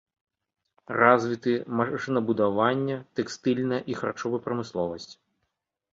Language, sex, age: Belarusian, male, 30-39